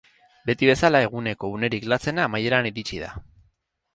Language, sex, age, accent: Basque, male, 30-39, Erdialdekoa edo Nafarra (Gipuzkoa, Nafarroa)